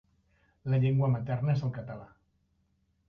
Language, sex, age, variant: Catalan, male, 60-69, Central